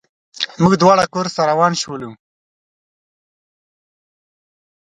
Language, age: Pashto, 30-39